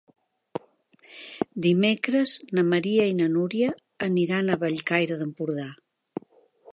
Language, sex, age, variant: Catalan, female, 60-69, Central